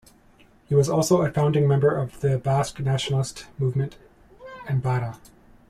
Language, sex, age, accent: English, male, 30-39, Canadian English